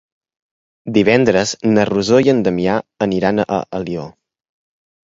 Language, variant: Catalan, Central